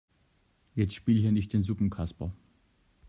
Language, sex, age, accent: German, male, 30-39, Deutschland Deutsch